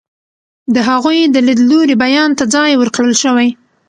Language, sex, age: Pashto, female, 30-39